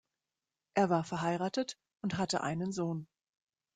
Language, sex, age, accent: German, female, 40-49, Deutschland Deutsch